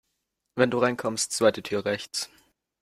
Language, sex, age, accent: German, male, under 19, Deutschland Deutsch